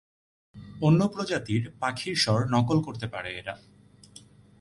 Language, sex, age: Bengali, male, 30-39